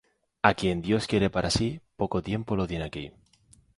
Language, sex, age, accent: Spanish, male, 19-29, España: Islas Canarias